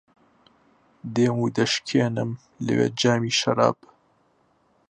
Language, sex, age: Central Kurdish, male, 19-29